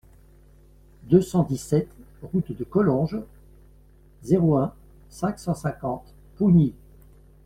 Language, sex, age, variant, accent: French, male, 60-69, Français d'Europe, Français de Belgique